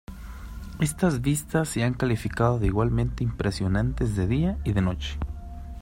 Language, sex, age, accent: Spanish, male, 30-39, México